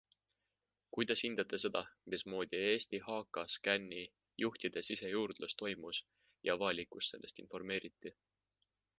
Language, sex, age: Estonian, male, 19-29